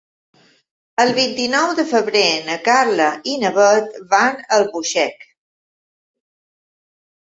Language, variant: Catalan, Balear